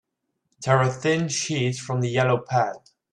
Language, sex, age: English, male, 19-29